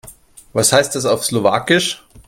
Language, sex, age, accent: German, male, 30-39, Deutschland Deutsch